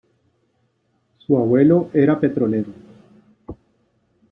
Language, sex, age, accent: Spanish, male, 40-49, Caribe: Cuba, Venezuela, Puerto Rico, República Dominicana, Panamá, Colombia caribeña, México caribeño, Costa del golfo de México